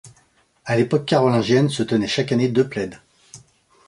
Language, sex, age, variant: French, male, 30-39, Français de métropole